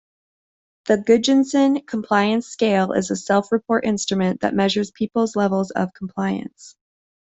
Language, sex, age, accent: English, female, 30-39, United States English